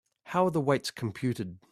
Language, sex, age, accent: English, male, 50-59, Australian English